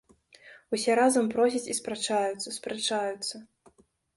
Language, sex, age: Belarusian, female, 19-29